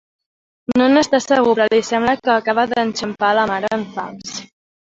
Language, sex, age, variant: Catalan, female, 19-29, Central